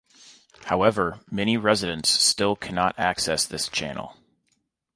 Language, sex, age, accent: English, male, 30-39, United States English